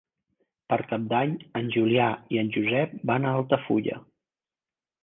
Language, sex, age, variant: Catalan, male, 50-59, Central